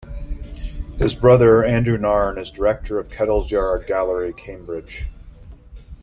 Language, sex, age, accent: English, male, 40-49, United States English